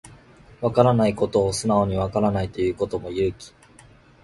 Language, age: Japanese, 19-29